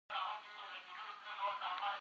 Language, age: Pashto, 19-29